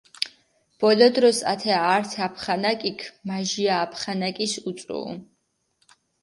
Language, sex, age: Mingrelian, female, 19-29